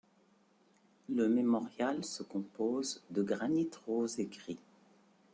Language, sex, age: French, female, 50-59